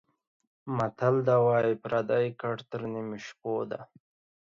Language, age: Pashto, 19-29